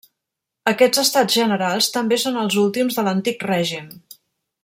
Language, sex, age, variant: Catalan, female, 50-59, Central